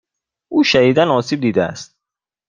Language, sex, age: Persian, male, 19-29